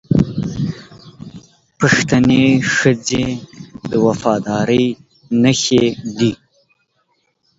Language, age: Pashto, 19-29